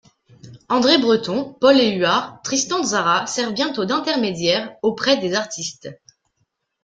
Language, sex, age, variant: French, female, 19-29, Français de métropole